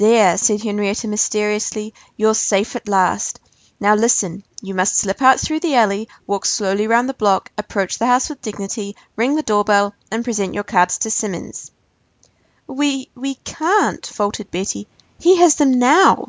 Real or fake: real